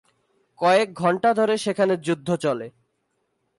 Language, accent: Bengali, fluent